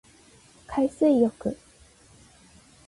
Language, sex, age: Japanese, female, 30-39